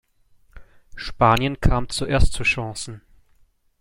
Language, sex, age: German, male, 30-39